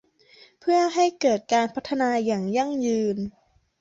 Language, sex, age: Thai, female, under 19